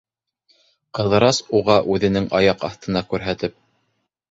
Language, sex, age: Bashkir, male, 30-39